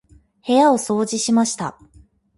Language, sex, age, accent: Japanese, female, 30-39, 標準語